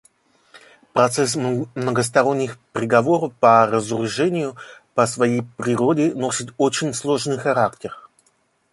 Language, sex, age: Russian, male, 19-29